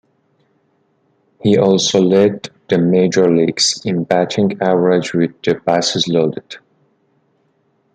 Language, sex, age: English, male, 30-39